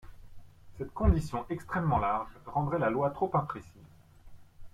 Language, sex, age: French, male, 30-39